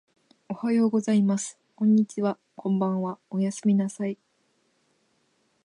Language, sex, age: Japanese, female, 19-29